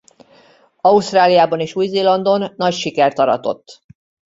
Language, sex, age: Hungarian, female, 40-49